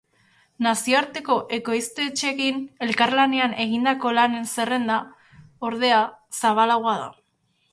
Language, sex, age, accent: Basque, female, 19-29, Erdialdekoa edo Nafarra (Gipuzkoa, Nafarroa)